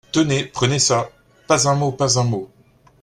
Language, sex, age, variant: French, male, 40-49, Français de métropole